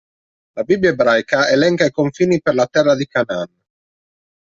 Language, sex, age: Italian, male, 30-39